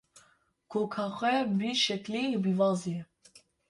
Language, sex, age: Kurdish, male, 40-49